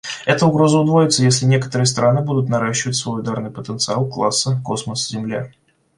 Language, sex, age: Russian, male, 19-29